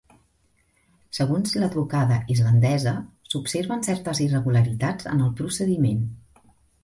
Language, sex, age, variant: Catalan, female, 40-49, Central